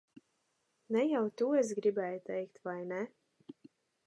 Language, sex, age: Latvian, female, under 19